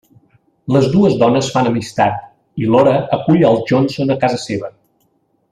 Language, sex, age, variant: Catalan, male, 50-59, Central